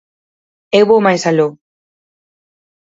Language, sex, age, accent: Galician, female, 19-29, Oriental (común en zona oriental); Normativo (estándar)